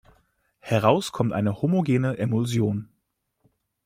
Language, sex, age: German, male, 19-29